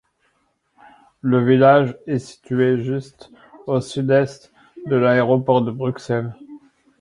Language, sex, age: French, male, 60-69